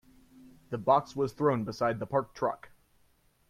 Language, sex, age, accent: English, male, 19-29, United States English